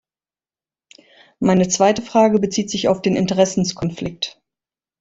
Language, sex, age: German, female, 50-59